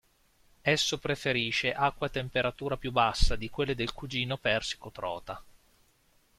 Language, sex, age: Italian, male, 30-39